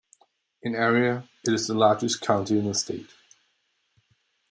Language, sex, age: English, male, 19-29